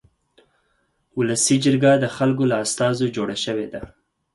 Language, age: Pashto, 30-39